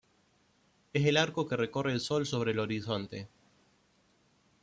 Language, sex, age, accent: Spanish, male, 30-39, Rioplatense: Argentina, Uruguay, este de Bolivia, Paraguay